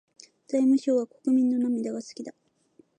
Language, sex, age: Japanese, female, 19-29